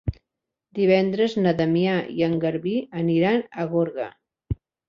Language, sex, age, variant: Catalan, female, 60-69, Central